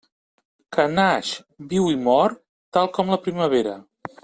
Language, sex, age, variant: Catalan, male, 50-59, Central